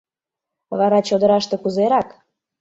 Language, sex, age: Mari, female, 40-49